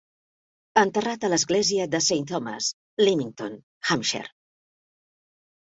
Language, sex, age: Catalan, female, 50-59